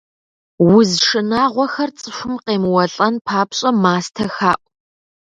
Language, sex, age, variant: Kabardian, female, 30-39, Адыгэбзэ (Къэбэрдей, Кирил, псоми зэдай)